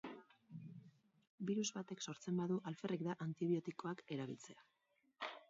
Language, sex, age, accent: Basque, female, 40-49, Mendebalekoa (Araba, Bizkaia, Gipuzkoako mendebaleko herri batzuk)